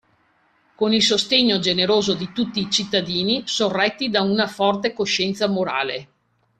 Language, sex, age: Italian, female, 50-59